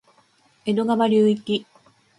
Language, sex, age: Japanese, female, 40-49